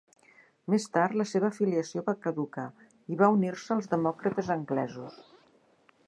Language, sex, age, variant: Catalan, female, 60-69, Central